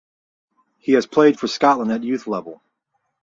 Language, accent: English, United States English